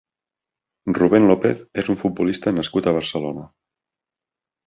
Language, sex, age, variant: Catalan, male, 30-39, Nord-Occidental